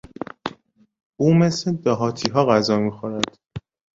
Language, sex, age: Persian, male, 19-29